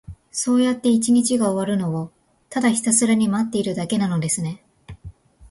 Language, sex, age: Japanese, female, 19-29